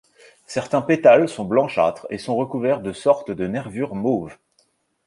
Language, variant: French, Français de métropole